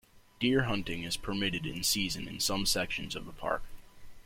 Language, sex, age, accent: English, male, 19-29, United States English